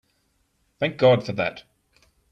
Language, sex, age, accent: English, male, 30-39, Australian English